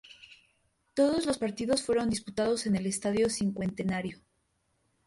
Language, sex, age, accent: Spanish, female, 19-29, México